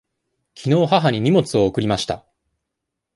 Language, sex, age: Japanese, male, 19-29